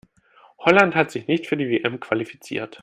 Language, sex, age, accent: German, male, 19-29, Deutschland Deutsch